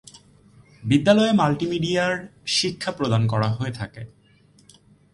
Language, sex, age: Bengali, male, 30-39